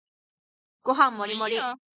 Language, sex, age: Japanese, female, 19-29